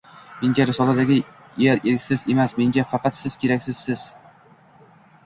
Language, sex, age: Uzbek, male, under 19